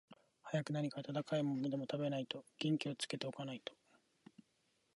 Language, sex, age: Japanese, male, 19-29